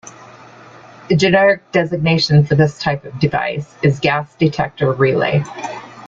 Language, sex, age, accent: English, female, 50-59, United States English